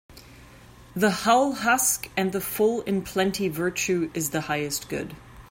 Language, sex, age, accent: English, female, 40-49, United States English